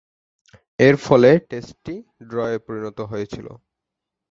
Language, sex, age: Bengali, male, 19-29